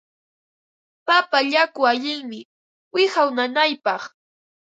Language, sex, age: Ambo-Pasco Quechua, female, 30-39